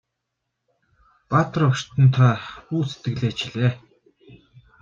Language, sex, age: Mongolian, male, 19-29